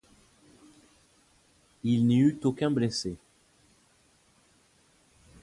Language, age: French, 30-39